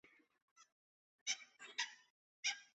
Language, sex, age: Bengali, male, 30-39